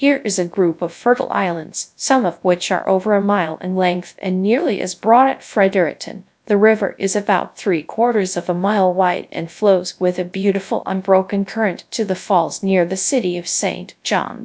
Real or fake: fake